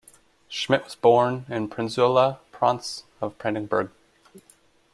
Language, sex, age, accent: English, male, 30-39, United States English